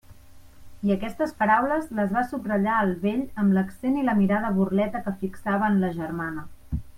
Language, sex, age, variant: Catalan, female, 30-39, Central